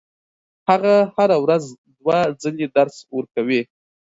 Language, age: Pashto, 30-39